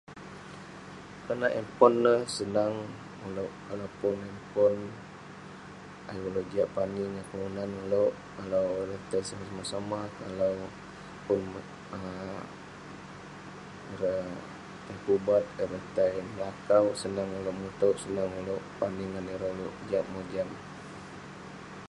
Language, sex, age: Western Penan, male, 19-29